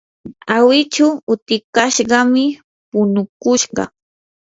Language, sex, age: Yanahuanca Pasco Quechua, female, 19-29